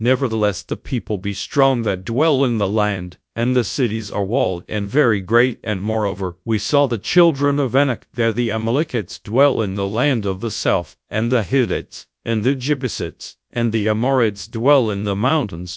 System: TTS, GradTTS